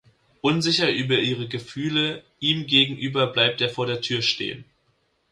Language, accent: German, Deutschland Deutsch